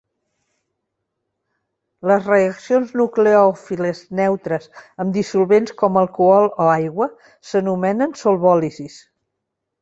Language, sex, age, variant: Catalan, female, 60-69, Central